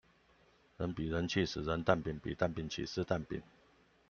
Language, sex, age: Chinese, male, 40-49